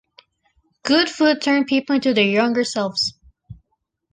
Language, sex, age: English, female, under 19